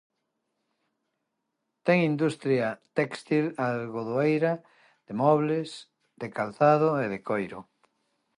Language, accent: Galician, Normativo (estándar)